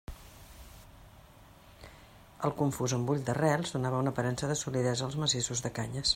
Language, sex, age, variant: Catalan, female, 50-59, Central